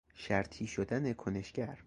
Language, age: Persian, 19-29